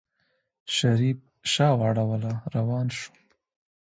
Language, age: Pashto, 19-29